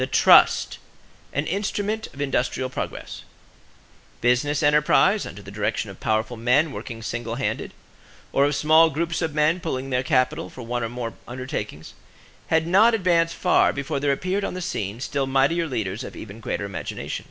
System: none